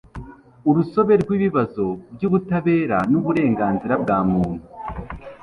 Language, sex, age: Kinyarwanda, male, 19-29